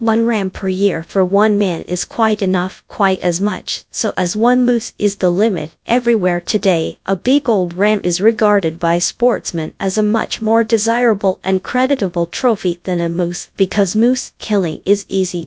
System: TTS, GradTTS